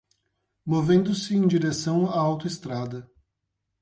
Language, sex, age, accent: Portuguese, male, 19-29, Paulista